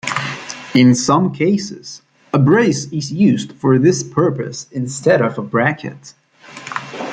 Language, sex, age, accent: English, male, 19-29, United States English